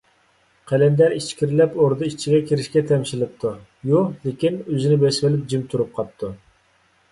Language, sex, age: Uyghur, male, 30-39